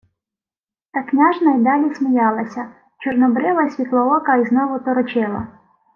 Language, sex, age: Ukrainian, female, 19-29